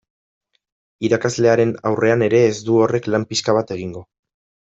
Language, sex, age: Basque, male, 19-29